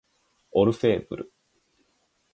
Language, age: Japanese, 30-39